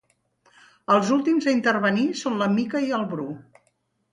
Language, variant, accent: Catalan, Central, central